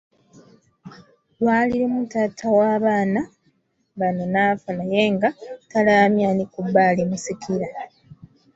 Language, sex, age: Ganda, female, 19-29